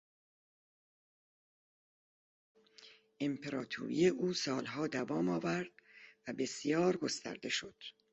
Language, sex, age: Persian, female, 60-69